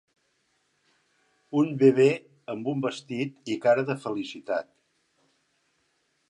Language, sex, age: Catalan, male, 60-69